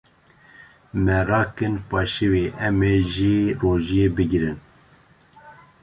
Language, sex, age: Kurdish, male, 30-39